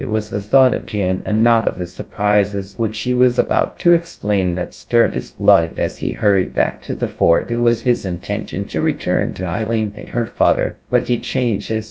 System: TTS, GlowTTS